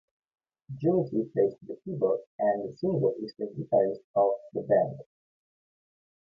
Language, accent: English, Malaysian English